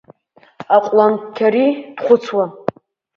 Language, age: Abkhazian, under 19